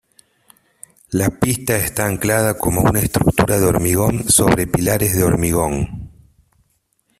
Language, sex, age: Spanish, male, 40-49